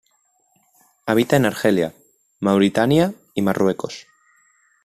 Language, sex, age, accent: Spanish, male, under 19, España: Norte peninsular (Asturias, Castilla y León, Cantabria, País Vasco, Navarra, Aragón, La Rioja, Guadalajara, Cuenca)